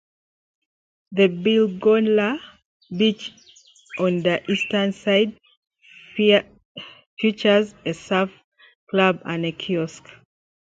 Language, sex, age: English, female, 30-39